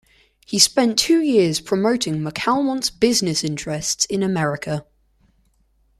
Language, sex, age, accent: English, male, under 19, England English